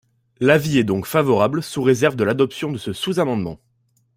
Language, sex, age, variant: French, male, 19-29, Français de métropole